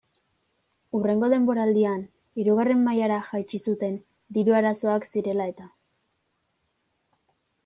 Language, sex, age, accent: Basque, female, under 19, Mendebalekoa (Araba, Bizkaia, Gipuzkoako mendebaleko herri batzuk)